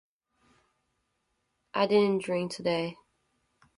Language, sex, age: English, female, 19-29